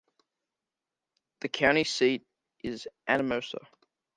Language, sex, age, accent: English, male, under 19, Australian English